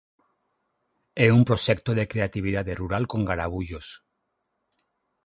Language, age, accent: Galician, 40-49, Normativo (estándar); Neofalante